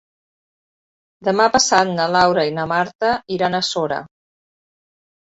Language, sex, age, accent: Catalan, female, 50-59, Català central